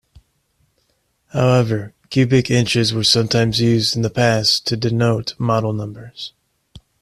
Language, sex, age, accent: English, male, 19-29, England English